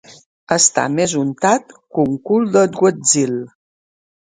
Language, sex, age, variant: Catalan, female, 50-59, Septentrional